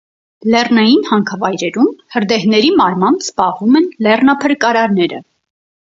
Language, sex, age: Armenian, female, 30-39